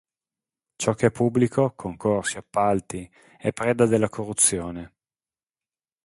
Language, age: Italian, 40-49